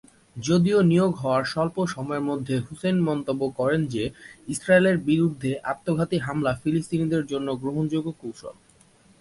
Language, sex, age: Bengali, male, 19-29